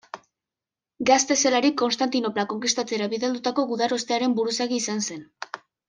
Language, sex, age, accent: Basque, female, under 19, Mendebalekoa (Araba, Bizkaia, Gipuzkoako mendebaleko herri batzuk)